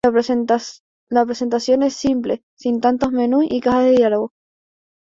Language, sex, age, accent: Spanish, male, 19-29, España: Islas Canarias